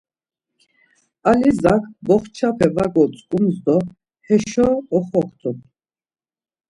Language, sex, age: Laz, female, 50-59